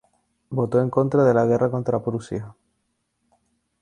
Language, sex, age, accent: Spanish, male, 19-29, España: Islas Canarias